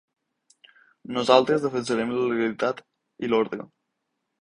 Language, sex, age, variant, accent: Catalan, male, 19-29, Balear, mallorquí